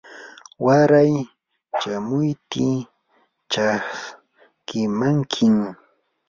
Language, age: Yanahuanca Pasco Quechua, 19-29